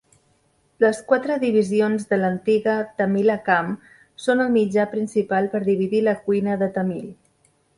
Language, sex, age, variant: Catalan, female, 40-49, Central